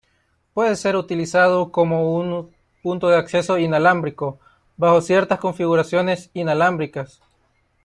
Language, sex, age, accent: Spanish, male, 19-29, América central